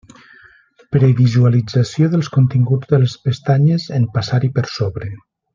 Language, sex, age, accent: Catalan, male, 40-49, valencià